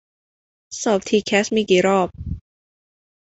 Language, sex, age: Thai, female, under 19